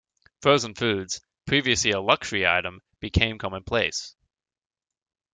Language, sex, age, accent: English, male, 19-29, Australian English